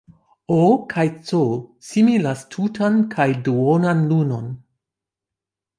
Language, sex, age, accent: Esperanto, female, 50-59, Internacia